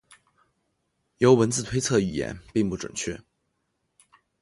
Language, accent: Chinese, 出生地：浙江省